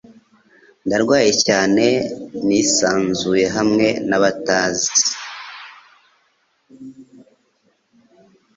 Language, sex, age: Kinyarwanda, male, 30-39